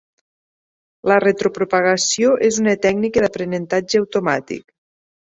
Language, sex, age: Catalan, female, 30-39